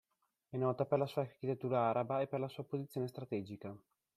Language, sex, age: Italian, male, 30-39